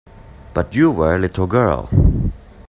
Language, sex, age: English, male, 19-29